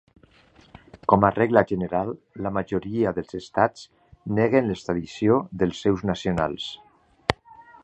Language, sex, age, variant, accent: Catalan, male, 50-59, Valencià central, valencià